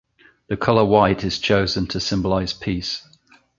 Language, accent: English, England English